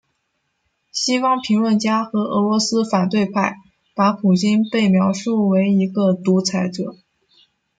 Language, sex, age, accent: Chinese, female, 19-29, 出生地：北京市